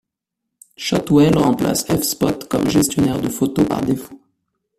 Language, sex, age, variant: French, male, 30-39, Français de métropole